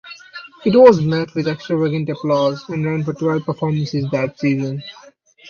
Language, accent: English, India and South Asia (India, Pakistan, Sri Lanka)